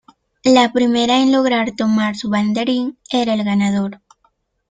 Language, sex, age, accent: Spanish, female, 19-29, América central